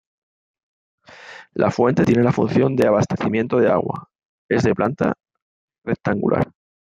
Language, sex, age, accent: Spanish, male, 40-49, España: Sur peninsular (Andalucia, Extremadura, Murcia)